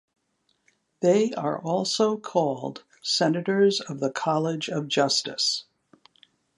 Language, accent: English, United States English